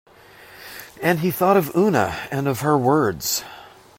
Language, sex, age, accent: English, male, 40-49, United States English